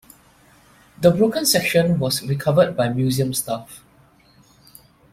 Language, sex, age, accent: English, male, 19-29, Singaporean English